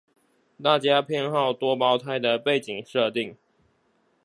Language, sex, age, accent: Chinese, male, 19-29, 出生地：臺北市; 出生地：新北市